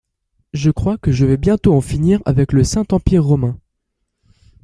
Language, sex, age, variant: French, male, 19-29, Français de métropole